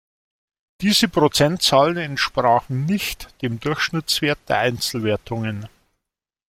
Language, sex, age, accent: German, male, 50-59, Deutschland Deutsch